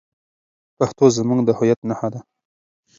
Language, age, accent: Pashto, 30-39, پکتیا ولایت، احمدزی